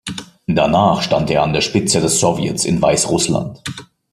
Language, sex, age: German, male, 19-29